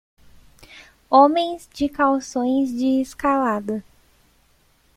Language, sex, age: Portuguese, female, 19-29